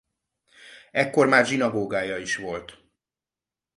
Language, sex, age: Hungarian, male, 50-59